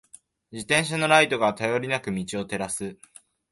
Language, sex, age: Japanese, male, under 19